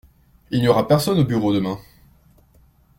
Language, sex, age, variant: French, male, 19-29, Français de métropole